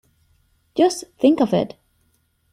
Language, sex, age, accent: English, female, 30-39, United States English